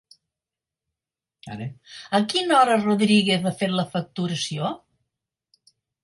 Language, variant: Catalan, Central